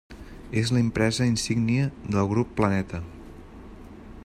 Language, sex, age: Catalan, male, 30-39